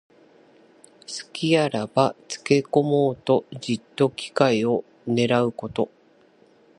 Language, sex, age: Japanese, female, 40-49